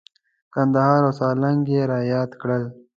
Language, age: Pashto, 19-29